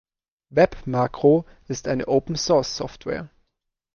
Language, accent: German, Deutschland Deutsch